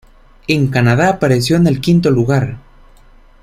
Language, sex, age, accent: Spanish, male, 19-29, América central